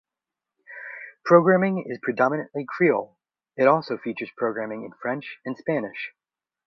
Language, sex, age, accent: English, male, 19-29, United States English